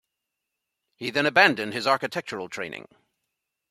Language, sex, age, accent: English, male, 50-59, United States English